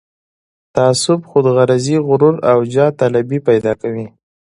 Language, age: Pashto, 19-29